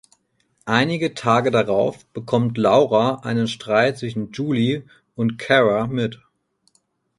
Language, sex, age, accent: German, male, 30-39, Deutschland Deutsch